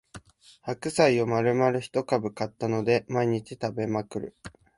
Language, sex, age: Japanese, male, 19-29